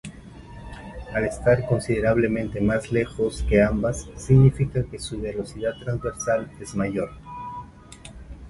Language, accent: Spanish, Andino-Pacífico: Colombia, Perú, Ecuador, oeste de Bolivia y Venezuela andina